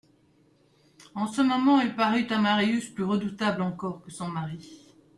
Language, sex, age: French, female, 60-69